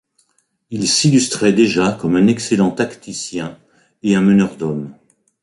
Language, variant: French, Français de métropole